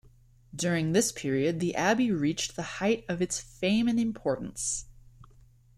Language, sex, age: English, female, 19-29